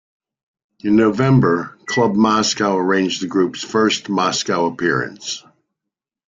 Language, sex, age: English, male, 60-69